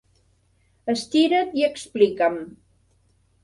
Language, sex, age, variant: Catalan, female, 60-69, Central